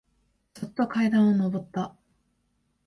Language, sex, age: Japanese, female, 19-29